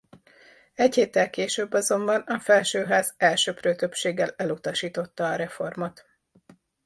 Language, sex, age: Hungarian, female, 40-49